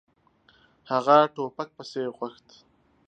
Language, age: Pashto, 19-29